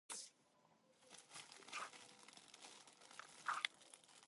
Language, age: English, 19-29